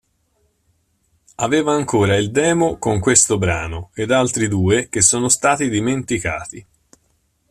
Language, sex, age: Italian, male, 50-59